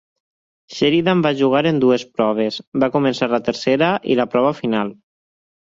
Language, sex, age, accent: Catalan, male, 30-39, valencià